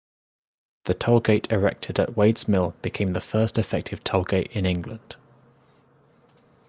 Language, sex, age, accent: English, male, 30-39, England English